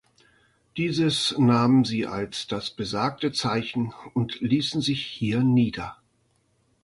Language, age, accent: German, 50-59, Deutschland Deutsch